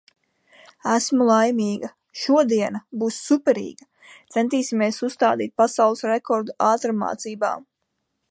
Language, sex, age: Latvian, female, 19-29